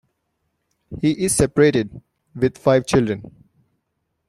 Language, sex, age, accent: English, male, 19-29, India and South Asia (India, Pakistan, Sri Lanka)